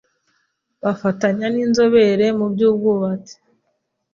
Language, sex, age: Kinyarwanda, female, 40-49